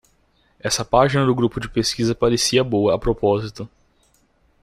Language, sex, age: Portuguese, male, 19-29